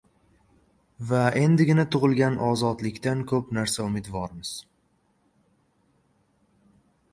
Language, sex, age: Uzbek, male, 19-29